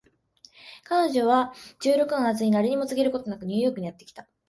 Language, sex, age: Japanese, female, 19-29